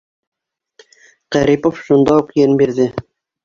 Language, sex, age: Bashkir, female, 60-69